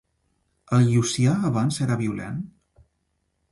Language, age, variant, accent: Catalan, under 19, Central, central